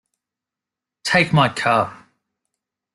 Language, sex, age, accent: English, male, 19-29, Australian English